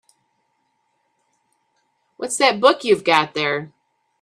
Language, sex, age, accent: English, female, 50-59, United States English